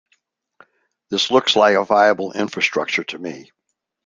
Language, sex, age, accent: English, male, 70-79, United States English